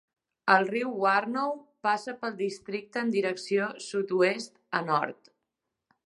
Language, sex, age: Catalan, female, 30-39